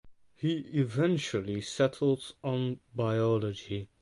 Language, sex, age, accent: English, male, 19-29, Dutch